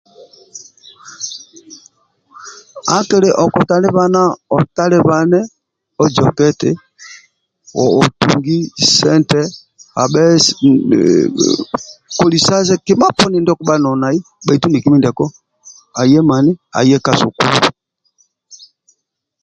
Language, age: Amba (Uganda), 50-59